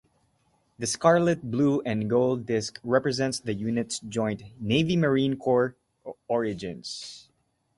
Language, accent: English, Filipino